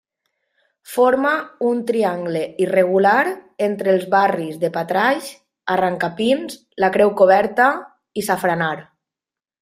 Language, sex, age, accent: Catalan, female, 30-39, valencià